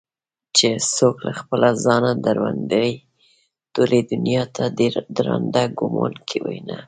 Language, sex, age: Pashto, female, 50-59